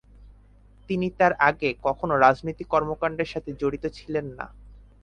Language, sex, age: Bengali, male, 19-29